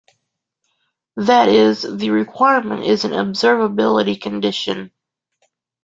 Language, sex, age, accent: English, female, 19-29, United States English